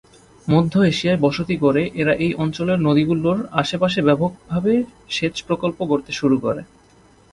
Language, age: Bengali, 19-29